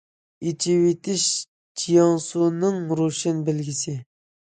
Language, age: Uyghur, 19-29